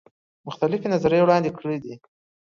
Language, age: Pashto, under 19